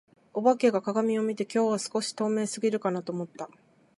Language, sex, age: Japanese, female, 40-49